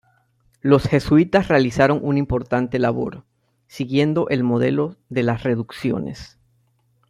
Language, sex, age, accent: Spanish, male, 30-39, América central